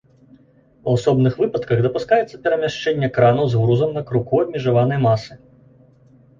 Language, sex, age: Belarusian, male, 30-39